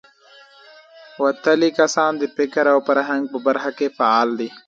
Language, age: Pashto, 19-29